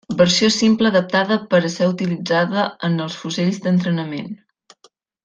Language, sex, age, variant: Catalan, female, 19-29, Central